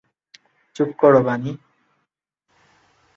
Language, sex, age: Bengali, male, 19-29